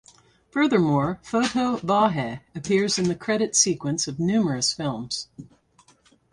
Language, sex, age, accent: English, female, 60-69, United States English